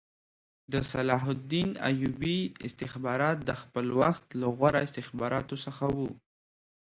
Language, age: Pashto, 19-29